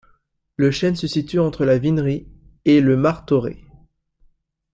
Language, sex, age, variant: French, male, 19-29, Français de métropole